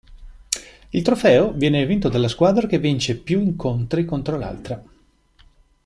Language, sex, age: Italian, male, 50-59